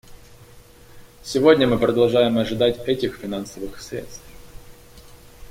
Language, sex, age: Russian, male, 19-29